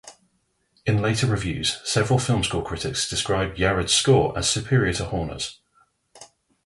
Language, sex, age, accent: English, male, 30-39, England English